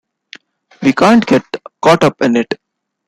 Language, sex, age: English, male, 19-29